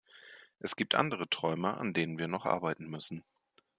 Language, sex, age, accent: German, male, 30-39, Deutschland Deutsch